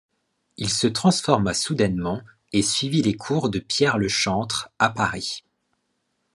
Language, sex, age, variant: French, male, 19-29, Français de métropole